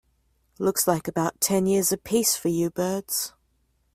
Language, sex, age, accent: English, female, 30-39, Australian English